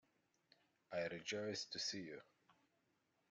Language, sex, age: English, male, 19-29